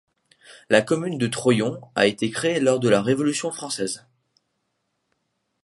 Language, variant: French, Français de métropole